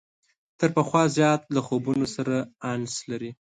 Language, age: Pashto, 19-29